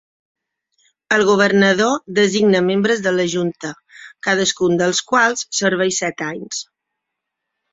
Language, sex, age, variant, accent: Catalan, female, 40-49, Balear, mallorquí; Palma